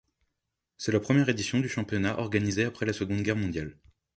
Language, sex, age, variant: French, male, 19-29, Français de métropole